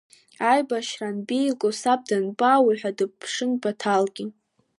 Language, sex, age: Abkhazian, female, under 19